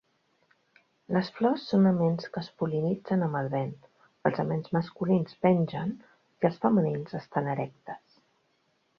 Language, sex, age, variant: Catalan, female, 40-49, Central